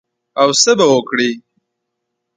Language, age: Pashto, 19-29